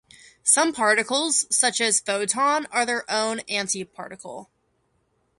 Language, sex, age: English, female, under 19